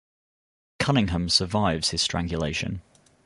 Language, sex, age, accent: English, male, 30-39, England English